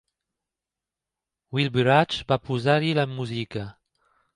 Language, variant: Catalan, Septentrional